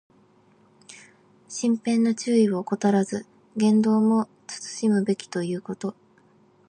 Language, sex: Japanese, female